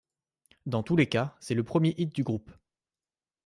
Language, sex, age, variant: French, male, 19-29, Français de métropole